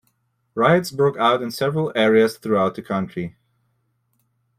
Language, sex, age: English, male, 19-29